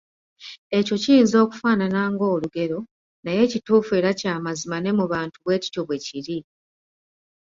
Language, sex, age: Ganda, female, 30-39